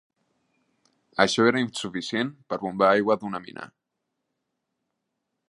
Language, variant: Catalan, Central